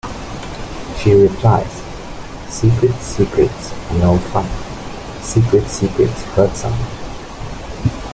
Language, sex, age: English, male, 19-29